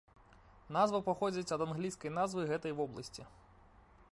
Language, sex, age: Belarusian, male, 19-29